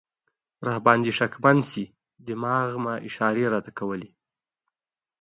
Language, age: Pashto, under 19